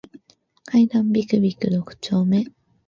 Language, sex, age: Japanese, female, 19-29